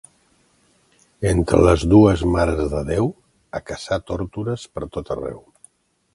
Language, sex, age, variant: Catalan, male, 60-69, Central